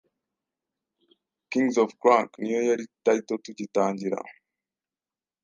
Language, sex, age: Kinyarwanda, male, 19-29